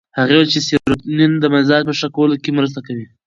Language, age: Pashto, 19-29